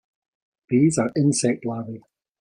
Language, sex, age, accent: English, male, 50-59, Scottish English